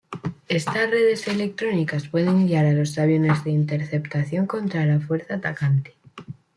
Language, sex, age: Spanish, female, 19-29